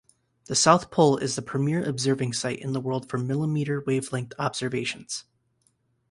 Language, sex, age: English, male, 19-29